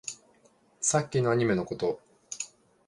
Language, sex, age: Japanese, male, 19-29